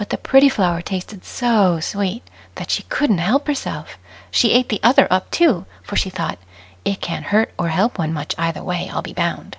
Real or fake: real